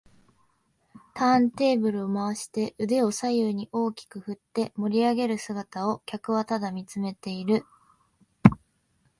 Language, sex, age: Japanese, female, 19-29